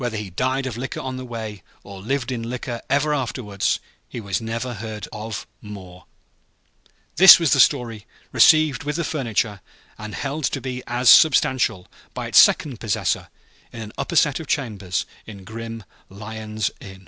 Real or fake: real